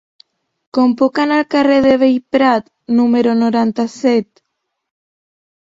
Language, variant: Catalan, Septentrional